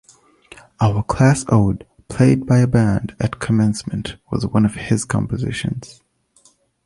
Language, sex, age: English, male, 19-29